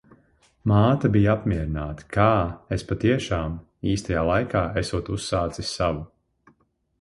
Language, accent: Latvian, Krievu